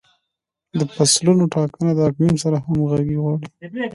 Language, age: Pashto, 19-29